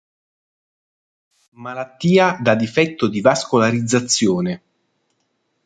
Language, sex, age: Italian, male, 40-49